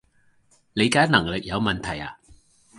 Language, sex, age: Cantonese, male, 40-49